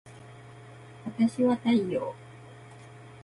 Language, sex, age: Japanese, female, 19-29